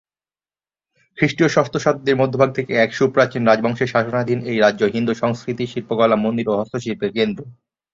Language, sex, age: Bengali, male, 19-29